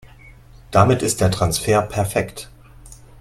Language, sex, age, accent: German, male, 40-49, Deutschland Deutsch